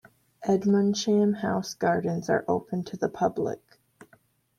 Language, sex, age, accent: English, female, under 19, United States English